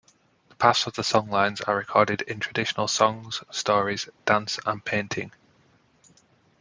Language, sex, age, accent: English, male, 19-29, England English